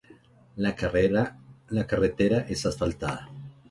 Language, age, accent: Spanish, 40-49, Andino-Pacífico: Colombia, Perú, Ecuador, oeste de Bolivia y Venezuela andina